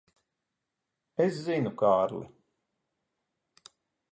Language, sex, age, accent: Latvian, male, 40-49, Rigas